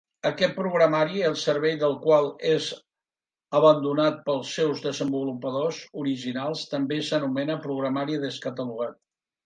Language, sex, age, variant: Catalan, male, 60-69, Nord-Occidental